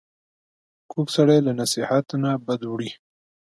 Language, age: Pashto, 19-29